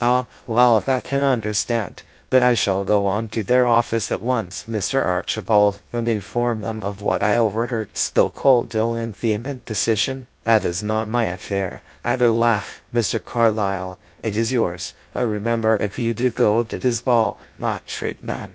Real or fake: fake